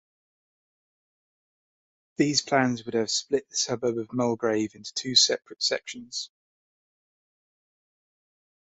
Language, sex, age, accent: English, male, 40-49, England English